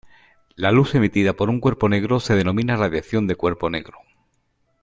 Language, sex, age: Spanish, male, 40-49